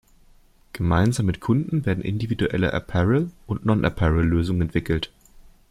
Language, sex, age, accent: German, male, 19-29, Deutschland Deutsch